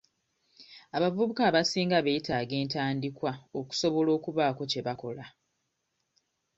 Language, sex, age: Ganda, female, 30-39